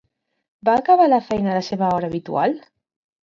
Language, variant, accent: Catalan, Central, central